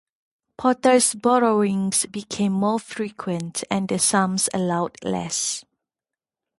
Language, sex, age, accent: English, female, 30-39, Malaysian English